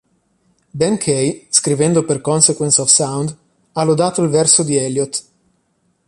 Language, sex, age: Italian, male, 30-39